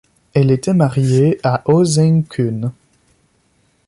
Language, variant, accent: French, Français d'Europe, Français de Belgique